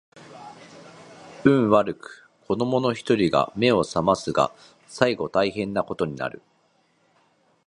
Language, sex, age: Japanese, male, 30-39